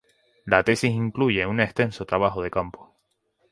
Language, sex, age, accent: Spanish, male, 19-29, España: Islas Canarias